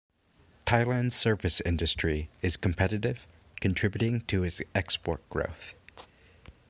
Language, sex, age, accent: English, male, 19-29, United States English